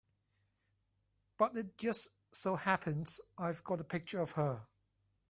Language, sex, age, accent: English, male, 30-39, Hong Kong English